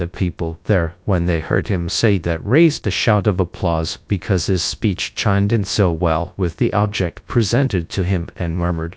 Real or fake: fake